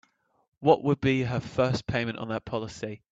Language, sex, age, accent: English, male, 19-29, England English